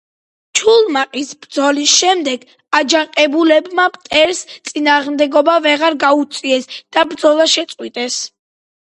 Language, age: Georgian, 19-29